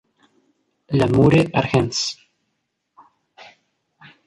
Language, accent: Spanish, América central